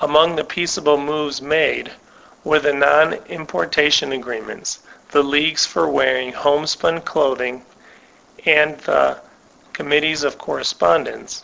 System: none